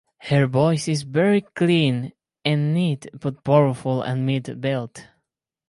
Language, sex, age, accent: English, male, 19-29, United States English